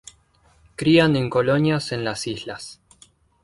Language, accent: Spanish, Rioplatense: Argentina, Uruguay, este de Bolivia, Paraguay